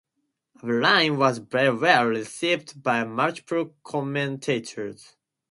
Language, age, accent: English, 19-29, United States English